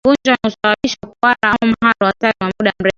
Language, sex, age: Swahili, female, 30-39